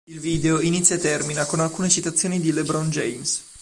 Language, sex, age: Italian, male, 19-29